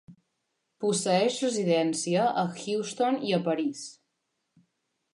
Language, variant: Catalan, Central